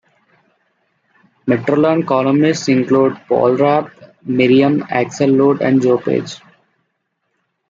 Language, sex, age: English, male, 19-29